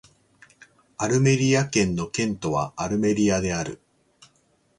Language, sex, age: Japanese, male, 40-49